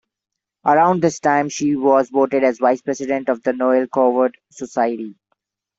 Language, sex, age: English, male, 19-29